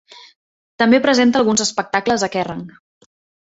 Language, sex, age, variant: Catalan, female, 30-39, Central